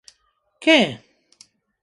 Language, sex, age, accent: Galician, female, 50-59, Neofalante